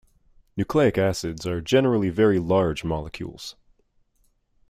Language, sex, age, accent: English, male, 19-29, United States English